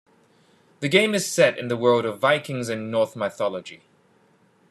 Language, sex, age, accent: English, male, 30-39, Hong Kong English